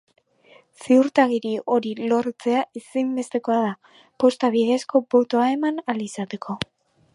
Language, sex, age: Basque, female, under 19